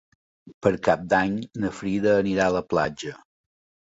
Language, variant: Catalan, Balear